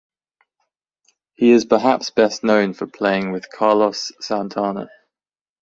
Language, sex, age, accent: English, male, 19-29, England English